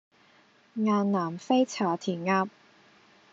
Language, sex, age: Cantonese, female, 19-29